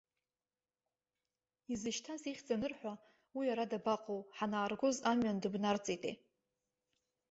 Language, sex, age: Abkhazian, female, 30-39